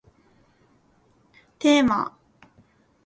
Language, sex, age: Japanese, female, 19-29